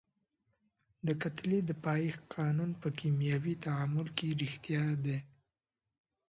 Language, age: Pashto, 19-29